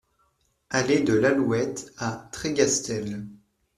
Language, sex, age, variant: French, male, 19-29, Français de métropole